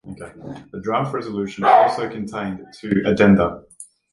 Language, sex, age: English, male, 30-39